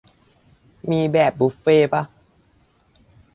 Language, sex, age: Thai, male, under 19